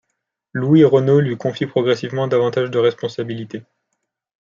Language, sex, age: French, male, 19-29